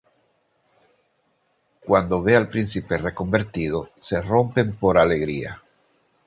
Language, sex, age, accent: Spanish, male, 40-49, Caribe: Cuba, Venezuela, Puerto Rico, República Dominicana, Panamá, Colombia caribeña, México caribeño, Costa del golfo de México